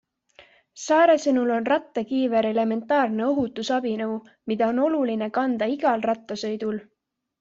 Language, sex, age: Estonian, female, 19-29